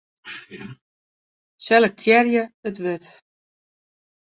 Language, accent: Western Frisian, Wâldfrysk